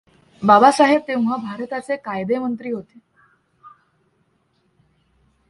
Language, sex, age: Marathi, female, under 19